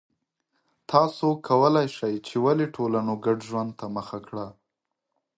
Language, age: Pashto, 30-39